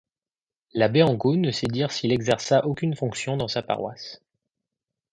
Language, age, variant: French, 19-29, Français de métropole